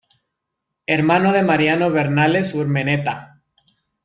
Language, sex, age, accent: Spanish, male, 19-29, Andino-Pacífico: Colombia, Perú, Ecuador, oeste de Bolivia y Venezuela andina